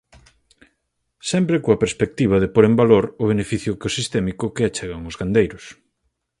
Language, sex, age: Galician, male, 30-39